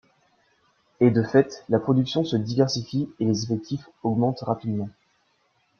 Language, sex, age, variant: French, male, 19-29, Français de métropole